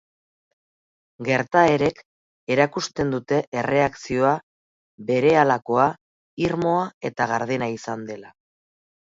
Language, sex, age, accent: Basque, female, 40-49, Erdialdekoa edo Nafarra (Gipuzkoa, Nafarroa)